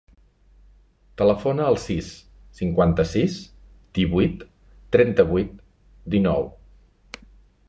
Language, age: Catalan, 40-49